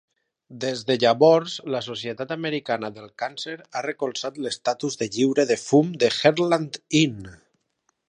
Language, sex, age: Catalan, male, 30-39